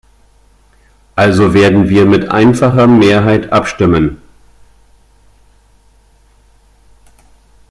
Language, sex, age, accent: German, male, 50-59, Deutschland Deutsch